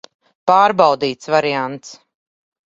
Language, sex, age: Latvian, female, 40-49